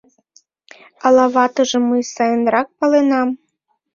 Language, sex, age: Mari, female, 19-29